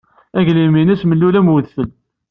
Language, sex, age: Kabyle, male, 19-29